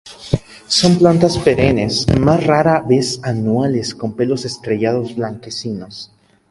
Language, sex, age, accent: Spanish, male, 19-29, México